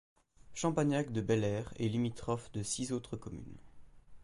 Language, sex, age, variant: French, male, under 19, Français de métropole